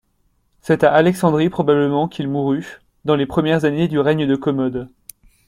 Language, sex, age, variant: French, male, 19-29, Français de métropole